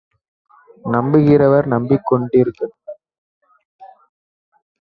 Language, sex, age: Tamil, male, 19-29